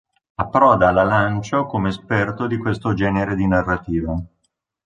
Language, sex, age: Italian, male, 50-59